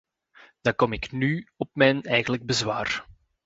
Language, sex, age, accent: Dutch, male, 30-39, Belgisch Nederlands